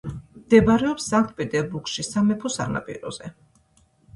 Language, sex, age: Georgian, female, 50-59